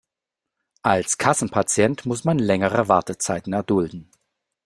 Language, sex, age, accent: German, male, 30-39, Deutschland Deutsch